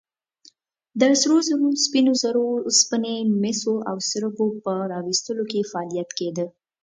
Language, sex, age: Pashto, female, 19-29